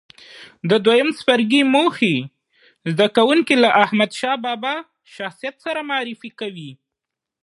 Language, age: Pashto, 19-29